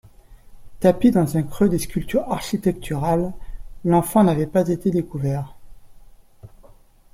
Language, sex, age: French, male, 40-49